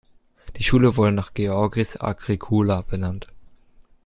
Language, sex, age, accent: German, male, under 19, Deutschland Deutsch